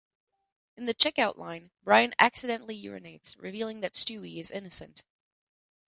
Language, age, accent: English, 19-29, United States English